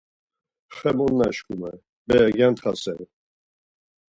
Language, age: Laz, 60-69